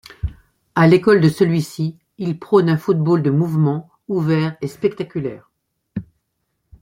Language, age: French, 60-69